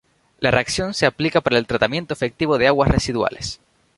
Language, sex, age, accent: Spanish, male, 19-29, España: Islas Canarias